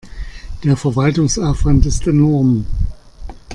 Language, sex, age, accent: German, male, 50-59, Deutschland Deutsch